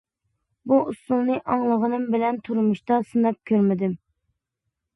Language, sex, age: Uyghur, female, under 19